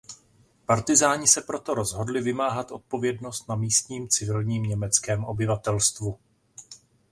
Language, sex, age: Czech, male, 40-49